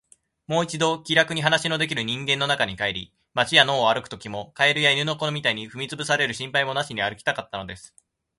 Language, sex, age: Japanese, male, 19-29